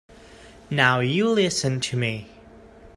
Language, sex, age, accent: English, male, 19-29, United States English